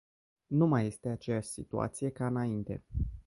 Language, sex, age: Romanian, male, 19-29